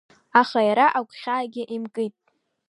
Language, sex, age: Abkhazian, female, under 19